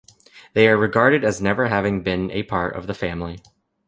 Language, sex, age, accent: English, male, 19-29, United States English